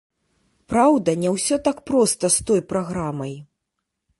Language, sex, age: Belarusian, female, 40-49